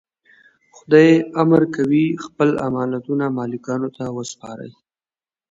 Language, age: Pashto, 19-29